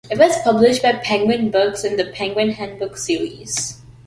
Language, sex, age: English, female, under 19